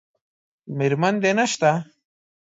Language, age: Pashto, 19-29